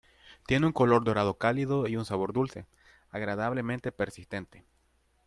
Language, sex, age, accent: Spanish, male, 19-29, América central